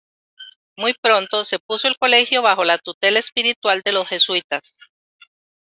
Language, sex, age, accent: Spanish, female, 50-59, América central